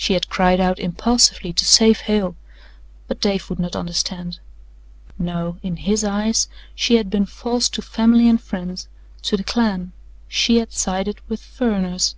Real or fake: real